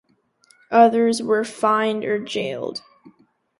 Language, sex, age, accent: English, female, under 19, United States English